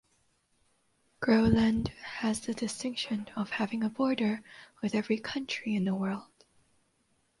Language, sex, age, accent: English, female, 19-29, Malaysian English